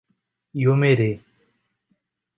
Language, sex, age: Portuguese, male, 19-29